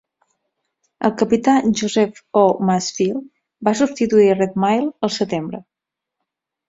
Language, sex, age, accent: Catalan, female, 30-39, Garrotxi